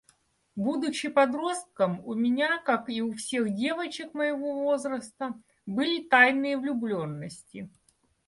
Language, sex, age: Russian, female, 40-49